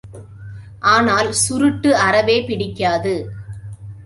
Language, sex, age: Tamil, female, 40-49